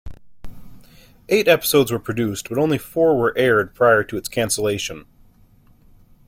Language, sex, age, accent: English, male, 19-29, United States English